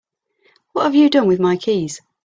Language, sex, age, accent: English, female, 30-39, England English